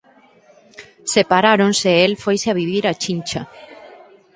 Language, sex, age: Galician, female, 40-49